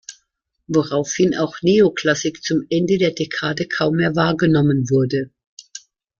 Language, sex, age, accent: German, female, 60-69, Deutschland Deutsch